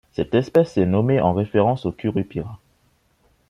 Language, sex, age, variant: French, male, under 19, Français des départements et régions d'outre-mer